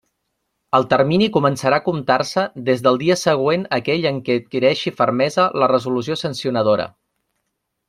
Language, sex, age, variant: Catalan, male, 30-39, Nord-Occidental